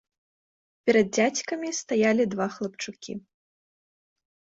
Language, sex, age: Belarusian, female, 19-29